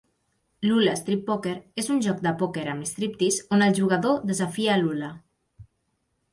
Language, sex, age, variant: Catalan, female, 19-29, Central